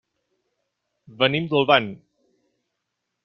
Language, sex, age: Catalan, male, 40-49